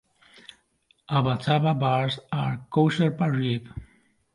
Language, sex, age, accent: English, male, 19-29, England English